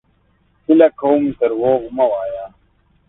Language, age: Pashto, 30-39